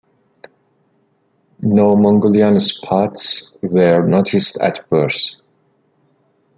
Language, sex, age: English, male, 30-39